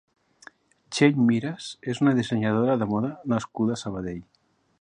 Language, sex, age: Catalan, male, 50-59